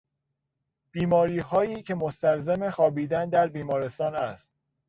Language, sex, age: Persian, male, 30-39